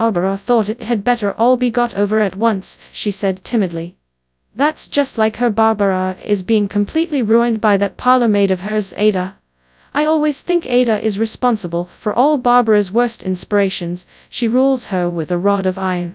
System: TTS, FastPitch